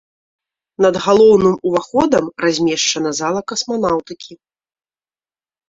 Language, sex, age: Belarusian, female, 30-39